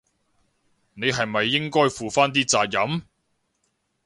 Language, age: Cantonese, 40-49